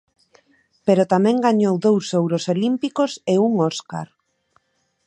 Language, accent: Galician, Normativo (estándar)